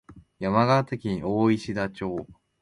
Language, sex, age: Japanese, male, 19-29